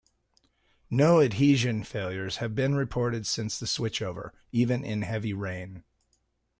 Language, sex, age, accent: English, male, 50-59, United States English